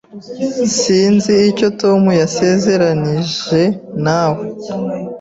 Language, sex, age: Kinyarwanda, female, 30-39